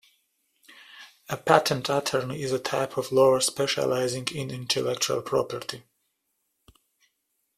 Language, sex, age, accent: English, male, 40-49, United States English